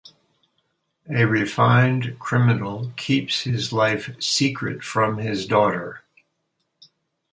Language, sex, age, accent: English, male, 80-89, United States English